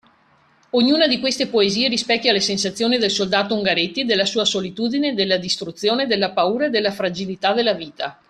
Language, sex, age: Italian, female, 50-59